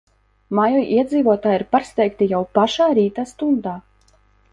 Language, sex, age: Latvian, female, 19-29